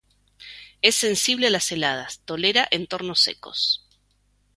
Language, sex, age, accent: Spanish, female, 40-49, Rioplatense: Argentina, Uruguay, este de Bolivia, Paraguay